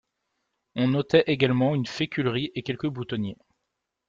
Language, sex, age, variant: French, male, 19-29, Français de métropole